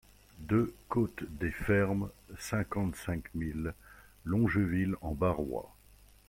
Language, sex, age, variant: French, male, 50-59, Français de métropole